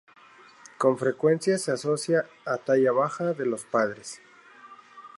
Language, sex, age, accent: Spanish, male, 30-39, México